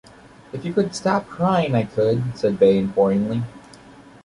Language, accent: English, United States English